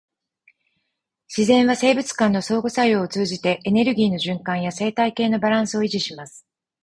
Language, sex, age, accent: Japanese, female, 40-49, 標準語